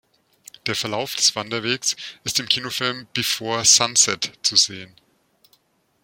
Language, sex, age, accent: German, male, 40-49, Deutschland Deutsch